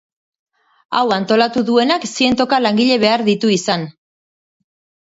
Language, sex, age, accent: Basque, female, 40-49, Mendebalekoa (Araba, Bizkaia, Gipuzkoako mendebaleko herri batzuk)